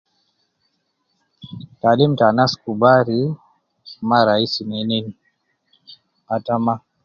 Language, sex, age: Nubi, male, 50-59